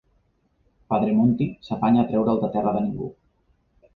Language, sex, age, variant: Catalan, male, 30-39, Central